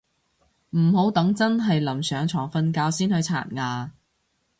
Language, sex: Cantonese, female